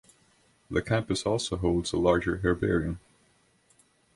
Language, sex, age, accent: English, male, 19-29, United States English